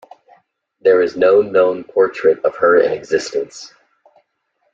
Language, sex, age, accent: English, male, 19-29, United States English